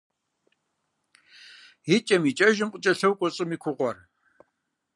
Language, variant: Kabardian, Адыгэбзэ (Къэбэрдей, Кирил, псоми зэдай)